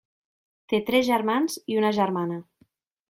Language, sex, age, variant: Catalan, female, 19-29, Central